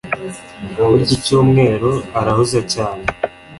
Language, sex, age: Kinyarwanda, male, under 19